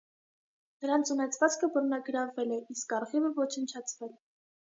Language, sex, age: Armenian, female, 19-29